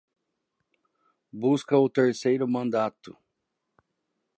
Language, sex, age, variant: Portuguese, male, 19-29, Portuguese (Brasil)